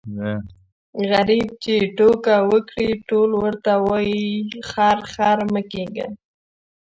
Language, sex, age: Pashto, female, under 19